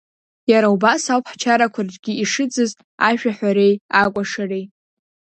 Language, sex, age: Abkhazian, female, 40-49